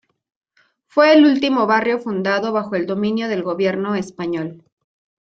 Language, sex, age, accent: Spanish, female, 30-39, México